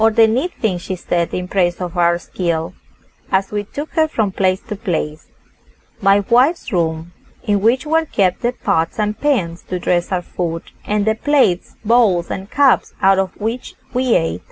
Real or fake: real